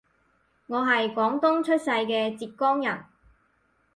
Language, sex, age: Cantonese, female, 30-39